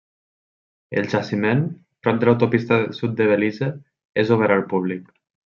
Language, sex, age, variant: Catalan, male, 19-29, Nord-Occidental